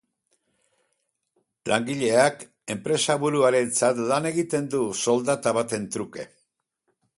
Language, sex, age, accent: Basque, male, 70-79, Erdialdekoa edo Nafarra (Gipuzkoa, Nafarroa)